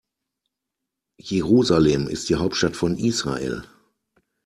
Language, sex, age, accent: German, male, 40-49, Deutschland Deutsch